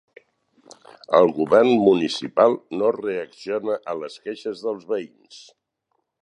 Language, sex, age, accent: Catalan, male, 60-69, Barceloní